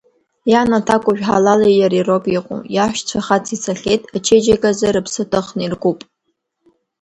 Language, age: Abkhazian, under 19